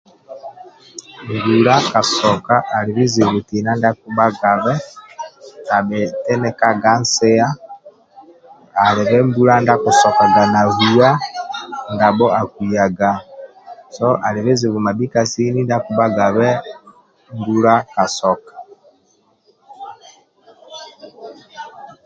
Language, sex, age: Amba (Uganda), male, 50-59